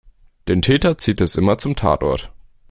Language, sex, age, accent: German, male, under 19, Deutschland Deutsch